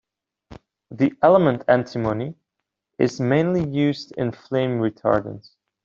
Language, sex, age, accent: English, male, 19-29, England English